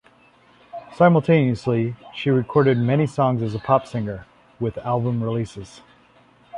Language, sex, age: English, male, 30-39